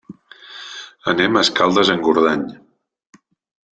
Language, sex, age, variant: Catalan, male, 40-49, Central